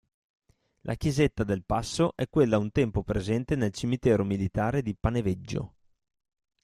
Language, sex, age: Italian, male, 30-39